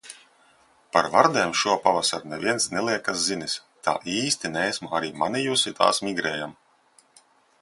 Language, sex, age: Latvian, male, 30-39